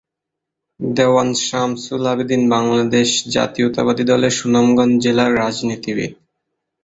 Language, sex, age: Bengali, male, under 19